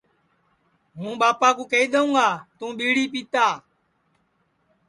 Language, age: Sansi, 19-29